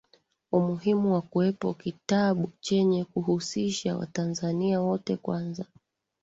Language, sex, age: Swahili, female, 30-39